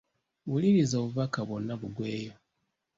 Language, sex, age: Ganda, male, 90+